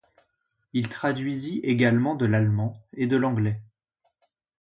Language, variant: French, Français de métropole